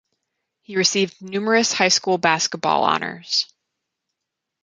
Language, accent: English, United States English